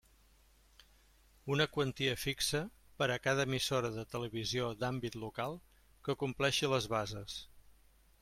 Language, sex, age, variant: Catalan, male, 50-59, Central